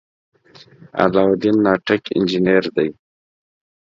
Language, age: Pashto, 19-29